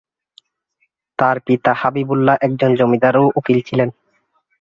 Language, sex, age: Bengali, male, 19-29